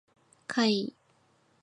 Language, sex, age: Japanese, female, 19-29